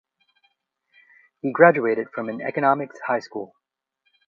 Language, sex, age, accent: English, male, 19-29, United States English